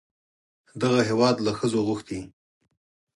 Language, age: Pashto, 30-39